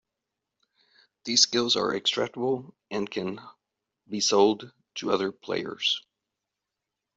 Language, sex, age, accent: English, male, 40-49, United States English